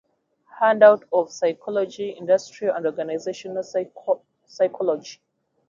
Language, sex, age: English, female, 30-39